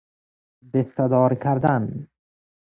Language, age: Persian, 19-29